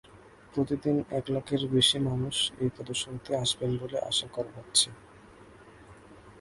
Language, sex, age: Bengali, male, 19-29